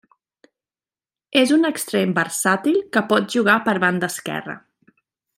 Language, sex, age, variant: Catalan, female, 30-39, Central